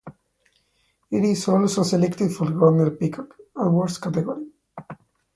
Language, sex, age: English, male, 19-29